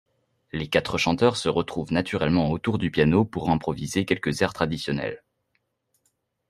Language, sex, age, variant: French, male, under 19, Français de métropole